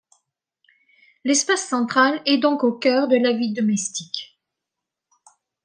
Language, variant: French, Français de métropole